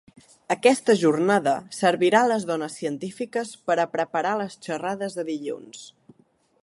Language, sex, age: Catalan, male, 19-29